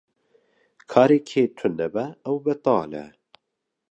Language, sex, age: Kurdish, male, 30-39